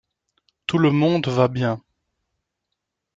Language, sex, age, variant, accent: French, male, 30-39, Français d'Europe, Français de Belgique